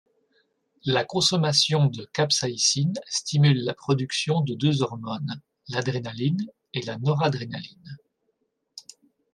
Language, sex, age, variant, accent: French, male, 30-39, Français d'Europe, Français de Belgique